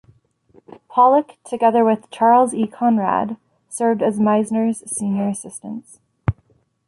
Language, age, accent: English, 30-39, United States English